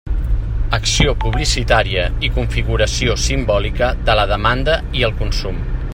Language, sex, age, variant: Catalan, male, 40-49, Central